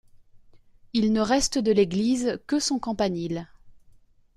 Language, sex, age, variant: French, female, 30-39, Français de métropole